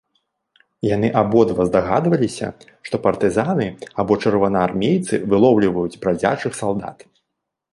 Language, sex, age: Belarusian, male, 30-39